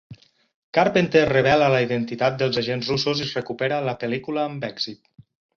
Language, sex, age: Catalan, male, 30-39